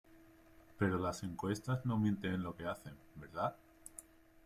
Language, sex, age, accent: Spanish, male, 30-39, España: Sur peninsular (Andalucia, Extremadura, Murcia)